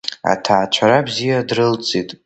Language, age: Abkhazian, under 19